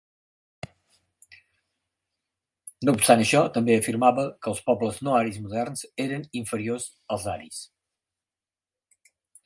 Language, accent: Catalan, central; septentrional